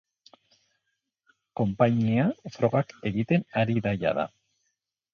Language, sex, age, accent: Basque, male, 40-49, Mendebalekoa (Araba, Bizkaia, Gipuzkoako mendebaleko herri batzuk)